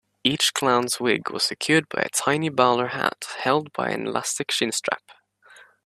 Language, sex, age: English, male, under 19